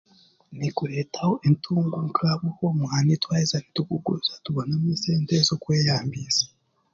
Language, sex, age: Chiga, male, 30-39